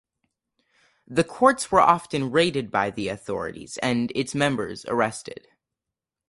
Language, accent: English, United States English